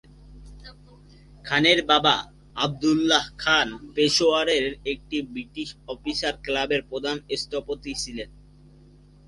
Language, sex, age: Bengali, male, under 19